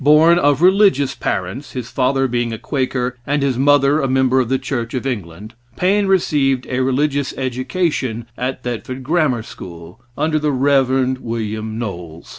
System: none